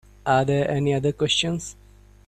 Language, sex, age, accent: English, male, 19-29, India and South Asia (India, Pakistan, Sri Lanka)